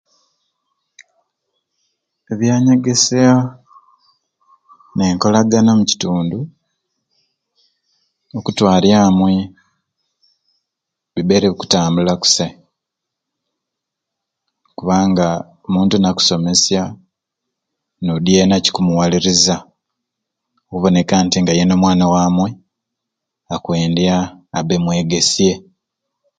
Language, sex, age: Ruuli, male, 40-49